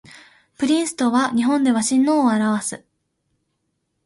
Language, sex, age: Japanese, female, 19-29